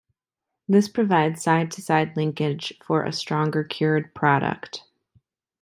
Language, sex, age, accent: English, female, 30-39, United States English